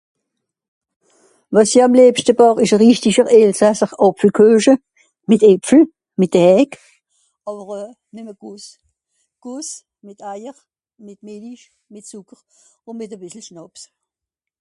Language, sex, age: Swiss German, female, 60-69